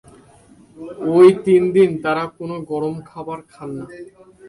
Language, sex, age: Bengali, male, 19-29